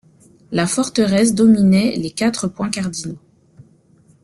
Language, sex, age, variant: French, female, 30-39, Français de métropole